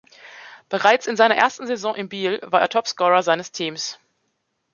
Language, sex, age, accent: German, female, 30-39, Deutschland Deutsch